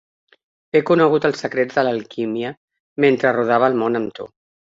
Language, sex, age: Catalan, female, 60-69